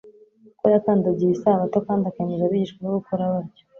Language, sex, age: Kinyarwanda, female, 19-29